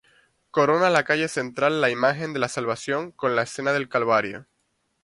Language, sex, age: Spanish, male, 19-29